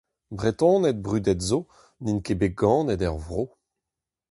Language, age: Breton, 30-39